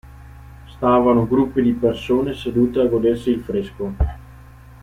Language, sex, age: Italian, male, 19-29